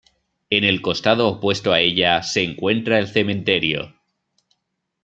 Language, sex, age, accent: Spanish, male, 30-39, España: Norte peninsular (Asturias, Castilla y León, Cantabria, País Vasco, Navarra, Aragón, La Rioja, Guadalajara, Cuenca)